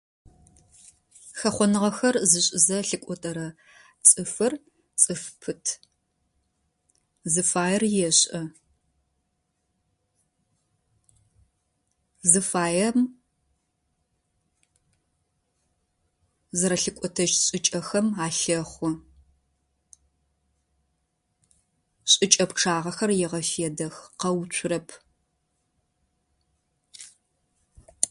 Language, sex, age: Adyghe, female, 30-39